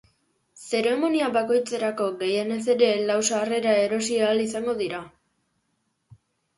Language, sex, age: Basque, female, under 19